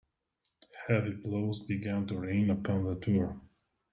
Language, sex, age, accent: English, male, 19-29, United States English